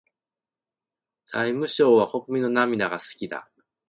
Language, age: Japanese, 40-49